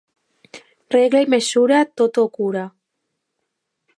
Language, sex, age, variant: Catalan, female, under 19, Alacantí